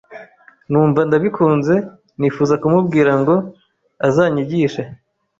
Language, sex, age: Kinyarwanda, male, 30-39